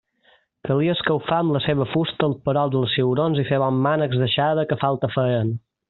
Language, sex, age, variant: Catalan, male, 19-29, Balear